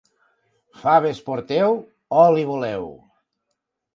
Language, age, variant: Catalan, 60-69, Tortosí